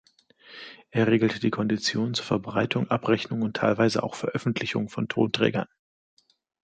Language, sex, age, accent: German, male, 30-39, Deutschland Deutsch